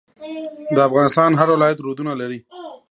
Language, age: Pashto, 40-49